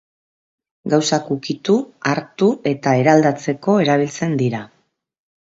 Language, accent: Basque, Mendebalekoa (Araba, Bizkaia, Gipuzkoako mendebaleko herri batzuk)